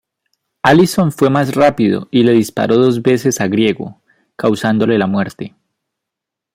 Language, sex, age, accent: Spanish, male, 19-29, Andino-Pacífico: Colombia, Perú, Ecuador, oeste de Bolivia y Venezuela andina